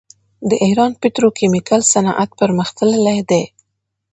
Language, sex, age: Pashto, female, 19-29